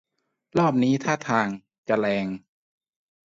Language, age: Thai, 19-29